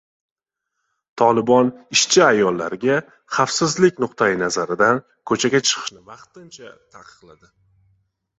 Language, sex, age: Uzbek, male, 19-29